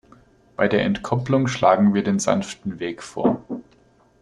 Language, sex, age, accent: German, male, 40-49, Deutschland Deutsch